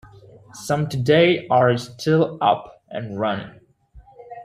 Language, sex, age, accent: English, male, 19-29, United States English